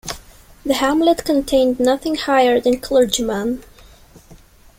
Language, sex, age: English, female, 19-29